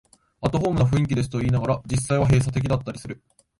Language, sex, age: Japanese, male, 19-29